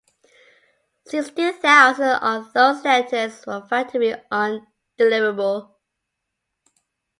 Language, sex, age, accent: English, female, 40-49, Scottish English